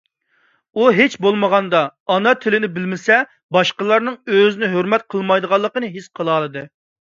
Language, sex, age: Uyghur, male, 30-39